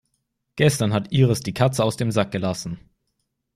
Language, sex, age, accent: German, male, under 19, Deutschland Deutsch